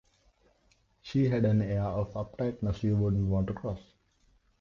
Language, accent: English, India and South Asia (India, Pakistan, Sri Lanka)